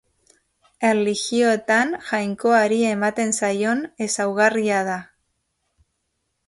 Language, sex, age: Basque, female, 40-49